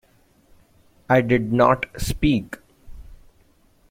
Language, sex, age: English, male, 19-29